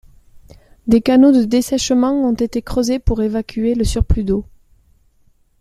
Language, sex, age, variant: French, female, 30-39, Français de métropole